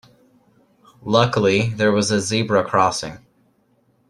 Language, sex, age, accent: English, male, under 19, United States English